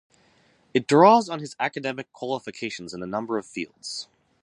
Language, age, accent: English, under 19, United States English